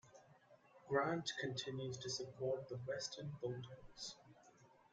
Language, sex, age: English, male, 19-29